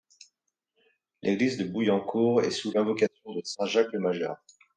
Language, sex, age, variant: French, male, 30-39, Français de métropole